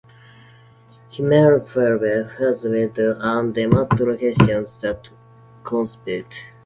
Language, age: English, 19-29